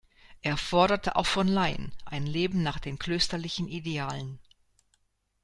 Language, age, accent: German, 60-69, Deutschland Deutsch